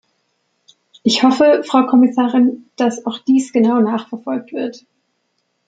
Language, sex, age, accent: German, female, 19-29, Deutschland Deutsch